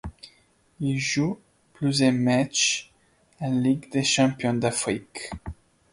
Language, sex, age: French, male, 19-29